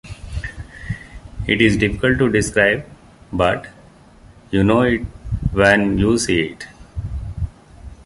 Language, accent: English, India and South Asia (India, Pakistan, Sri Lanka)